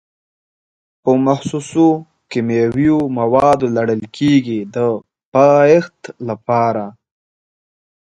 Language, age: Pashto, 19-29